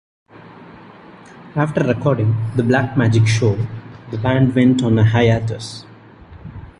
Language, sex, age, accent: English, male, 19-29, India and South Asia (India, Pakistan, Sri Lanka)